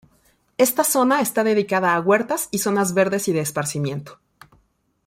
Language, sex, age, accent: Spanish, female, 40-49, México